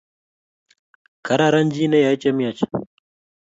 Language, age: Kalenjin, 19-29